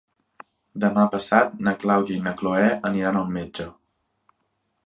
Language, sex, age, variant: Catalan, male, 19-29, Central